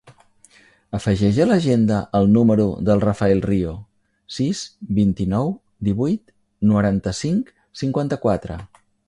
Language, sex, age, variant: Catalan, male, 50-59, Central